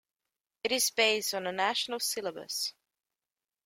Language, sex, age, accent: English, female, 19-29, Welsh English